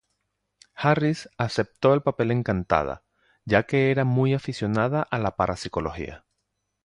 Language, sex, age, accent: Spanish, male, 40-49, Caribe: Cuba, Venezuela, Puerto Rico, República Dominicana, Panamá, Colombia caribeña, México caribeño, Costa del golfo de México